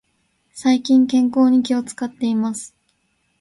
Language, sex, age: Japanese, female, under 19